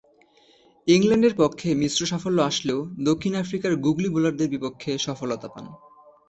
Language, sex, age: Bengali, male, 19-29